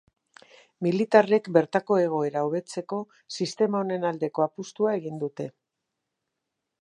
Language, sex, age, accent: Basque, female, 60-69, Mendebalekoa (Araba, Bizkaia, Gipuzkoako mendebaleko herri batzuk)